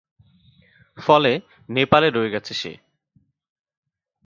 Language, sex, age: Bengali, male, 19-29